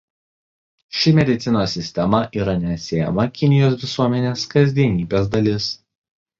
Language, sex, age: Lithuanian, male, 19-29